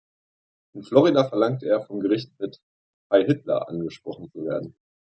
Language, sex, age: German, male, 19-29